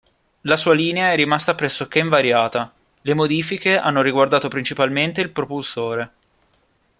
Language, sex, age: Italian, male, 19-29